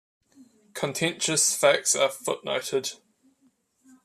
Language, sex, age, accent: English, male, 19-29, New Zealand English